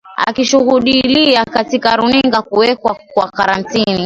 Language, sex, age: Swahili, female, 30-39